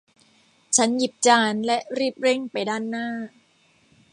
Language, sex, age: Thai, female, 50-59